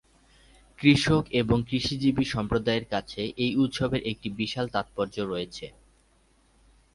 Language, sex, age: Bengali, male, 19-29